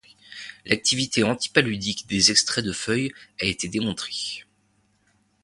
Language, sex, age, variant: French, male, 30-39, Français de métropole